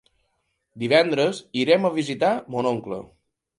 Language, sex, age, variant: Catalan, male, 19-29, Balear